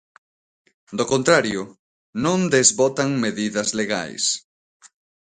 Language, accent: Galician, Normativo (estándar)